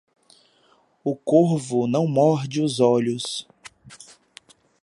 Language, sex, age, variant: Portuguese, male, 19-29, Portuguese (Brasil)